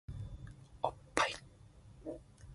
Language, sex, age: Japanese, male, 19-29